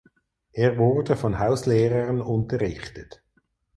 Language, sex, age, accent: German, male, 40-49, Schweizerdeutsch